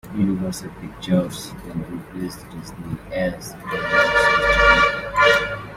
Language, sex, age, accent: English, male, 19-29, United States English